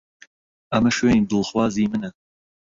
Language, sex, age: Central Kurdish, male, 19-29